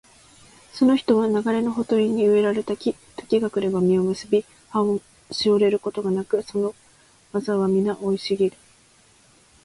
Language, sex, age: Japanese, female, 19-29